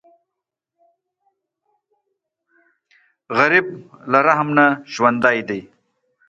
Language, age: Pashto, 40-49